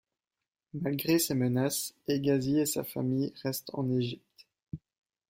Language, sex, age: French, male, 19-29